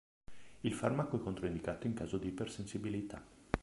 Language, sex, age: Italian, male, 40-49